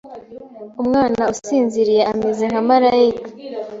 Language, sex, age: Kinyarwanda, female, 19-29